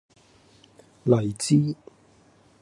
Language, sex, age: Cantonese, male, 40-49